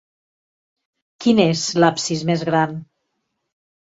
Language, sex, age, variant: Catalan, female, 50-59, Central